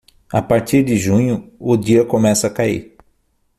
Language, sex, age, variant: Portuguese, male, 40-49, Portuguese (Brasil)